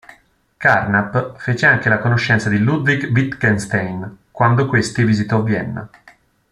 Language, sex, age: Italian, male, 19-29